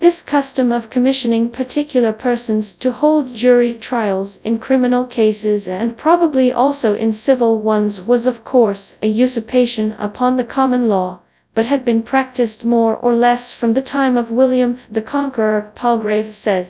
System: TTS, FastPitch